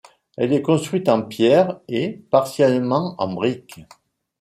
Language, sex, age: French, male, 50-59